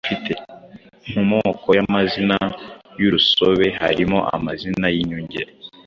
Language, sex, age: Kinyarwanda, male, under 19